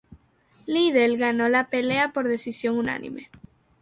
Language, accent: Spanish, Caribe: Cuba, Venezuela, Puerto Rico, República Dominicana, Panamá, Colombia caribeña, México caribeño, Costa del golfo de México